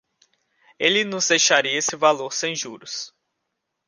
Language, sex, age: Portuguese, male, 19-29